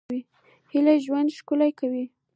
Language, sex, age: Pashto, female, 30-39